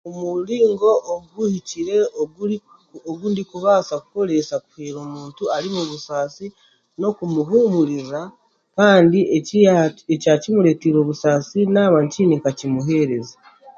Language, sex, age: Chiga, female, 40-49